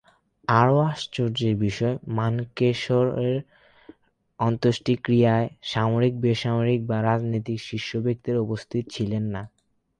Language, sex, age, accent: Bengali, male, 19-29, Bengali; Bangla